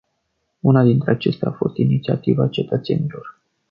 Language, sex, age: Romanian, male, 19-29